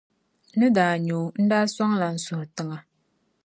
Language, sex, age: Dagbani, female, 19-29